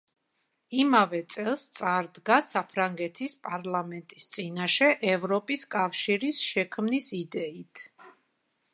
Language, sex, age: Georgian, female, 50-59